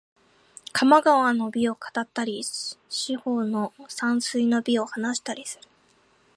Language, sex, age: Japanese, female, 19-29